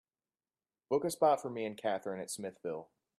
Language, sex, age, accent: English, male, 19-29, United States English